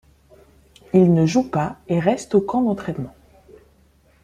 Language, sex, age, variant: French, female, 19-29, Français de métropole